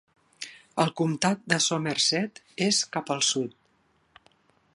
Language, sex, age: Catalan, female, 60-69